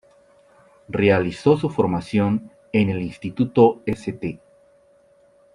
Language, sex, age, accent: Spanish, male, 40-49, Andino-Pacífico: Colombia, Perú, Ecuador, oeste de Bolivia y Venezuela andina